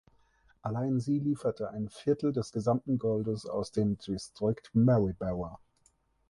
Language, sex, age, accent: German, male, 30-39, Deutschland Deutsch